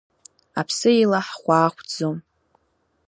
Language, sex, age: Abkhazian, female, under 19